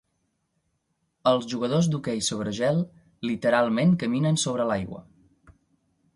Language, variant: Catalan, Central